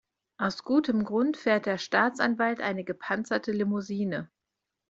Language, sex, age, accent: German, female, 30-39, Deutschland Deutsch